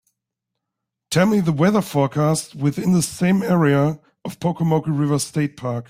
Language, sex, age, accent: English, male, 19-29, United States English